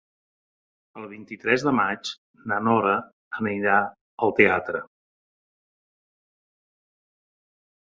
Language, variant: Catalan, Central